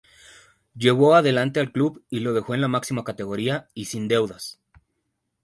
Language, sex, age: Spanish, male, 30-39